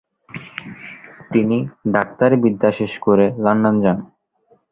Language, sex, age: Bengali, male, 19-29